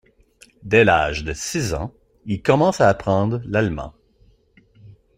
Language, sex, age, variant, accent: French, male, 50-59, Français d'Amérique du Nord, Français du Canada